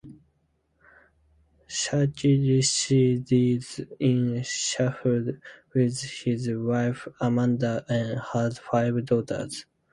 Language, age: English, 19-29